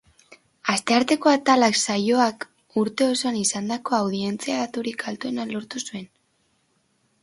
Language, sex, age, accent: Basque, female, under 19, Erdialdekoa edo Nafarra (Gipuzkoa, Nafarroa)